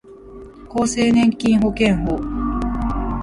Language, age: Japanese, 19-29